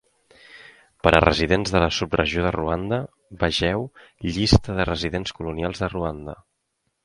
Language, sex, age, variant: Catalan, male, 19-29, Central